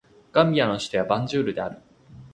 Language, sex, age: Japanese, male, under 19